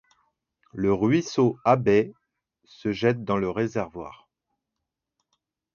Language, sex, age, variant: French, male, 30-39, Français de métropole